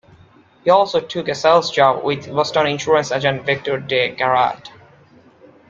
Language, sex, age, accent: English, male, 19-29, India and South Asia (India, Pakistan, Sri Lanka)